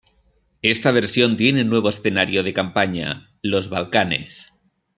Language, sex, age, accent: Spanish, male, 30-39, España: Norte peninsular (Asturias, Castilla y León, Cantabria, País Vasco, Navarra, Aragón, La Rioja, Guadalajara, Cuenca)